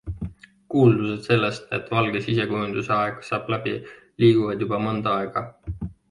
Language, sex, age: Estonian, male, 19-29